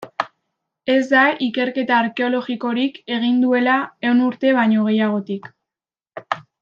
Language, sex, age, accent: Basque, female, under 19, Mendebalekoa (Araba, Bizkaia, Gipuzkoako mendebaleko herri batzuk)